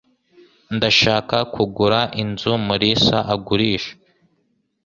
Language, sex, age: Kinyarwanda, male, 19-29